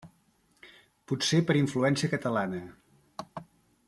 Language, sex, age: Catalan, male, 50-59